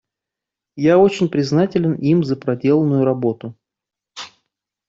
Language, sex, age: Russian, male, 30-39